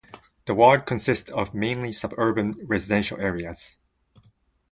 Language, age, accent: English, 19-29, United States English